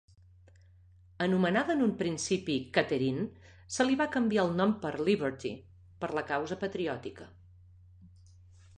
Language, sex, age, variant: Catalan, female, 40-49, Nord-Occidental